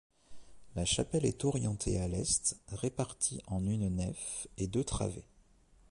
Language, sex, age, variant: French, male, 40-49, Français de métropole